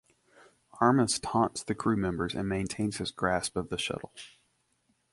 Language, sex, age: English, male, 30-39